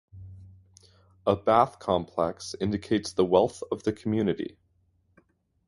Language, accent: English, United States English